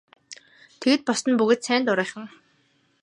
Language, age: Mongolian, 19-29